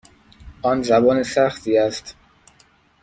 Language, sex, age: Persian, male, 19-29